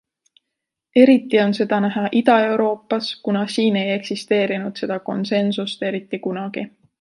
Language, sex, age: Estonian, female, 19-29